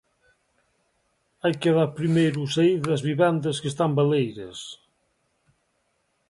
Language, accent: Galician, Oriental (común en zona oriental)